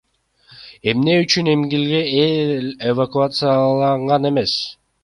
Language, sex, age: Kyrgyz, male, 19-29